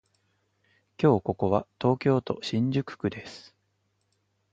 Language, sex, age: Japanese, male, 30-39